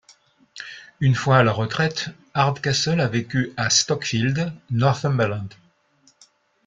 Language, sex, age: French, male, 60-69